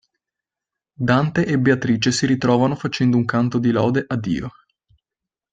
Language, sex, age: Italian, male, 19-29